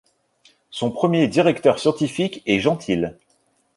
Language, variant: French, Français de métropole